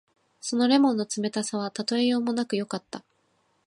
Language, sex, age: Japanese, female, 19-29